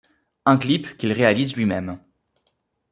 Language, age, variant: French, 19-29, Français de métropole